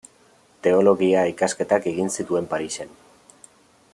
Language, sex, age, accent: Basque, male, 30-39, Erdialdekoa edo Nafarra (Gipuzkoa, Nafarroa)